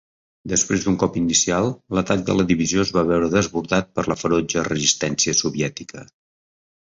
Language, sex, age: Catalan, male, 50-59